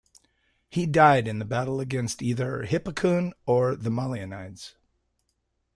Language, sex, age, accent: English, male, 50-59, United States English